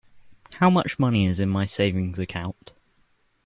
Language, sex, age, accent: English, male, under 19, England English